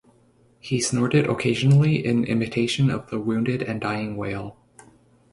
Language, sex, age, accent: English, male, under 19, Canadian English